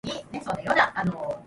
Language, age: English, 30-39